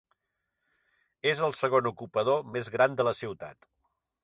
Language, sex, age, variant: Catalan, male, 60-69, Central